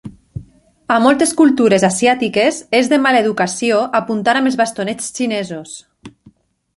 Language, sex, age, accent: Catalan, female, 30-39, valencià